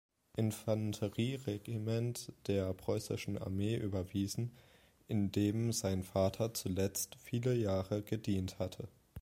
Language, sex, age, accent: German, male, 19-29, Deutschland Deutsch